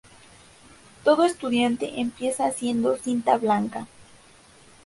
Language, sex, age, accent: Spanish, female, 19-29, México